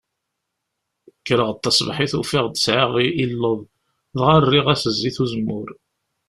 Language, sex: Kabyle, male